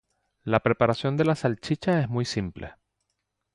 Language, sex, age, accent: Spanish, male, 40-49, Caribe: Cuba, Venezuela, Puerto Rico, República Dominicana, Panamá, Colombia caribeña, México caribeño, Costa del golfo de México